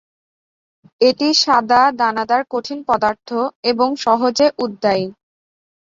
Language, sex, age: Bengali, female, 19-29